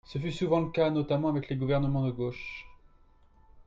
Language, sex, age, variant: French, male, 30-39, Français de métropole